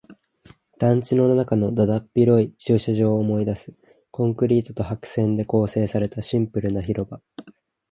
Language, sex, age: Japanese, male, 19-29